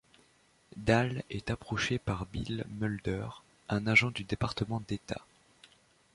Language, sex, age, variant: French, male, 19-29, Français de métropole